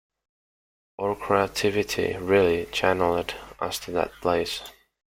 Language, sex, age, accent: English, male, 19-29, United States English